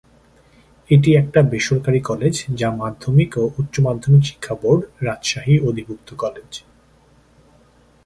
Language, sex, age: Bengali, male, 30-39